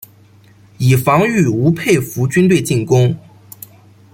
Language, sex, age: Chinese, male, 19-29